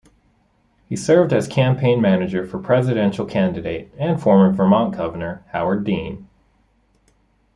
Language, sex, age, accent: English, male, 30-39, United States English